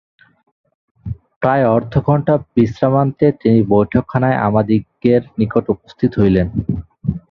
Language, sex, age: Bengali, male, 19-29